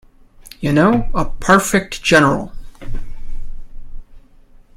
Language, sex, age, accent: English, male, 19-29, United States English